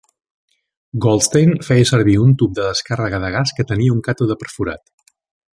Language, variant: Catalan, Central